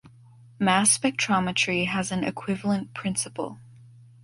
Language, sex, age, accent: English, female, under 19, United States English